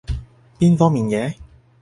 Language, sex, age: Cantonese, male, 30-39